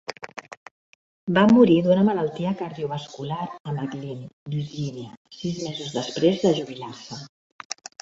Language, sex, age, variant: Catalan, female, 50-59, Central